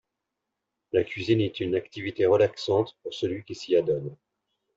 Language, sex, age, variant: French, male, 40-49, Français de métropole